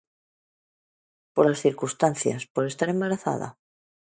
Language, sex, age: Galician, female, 40-49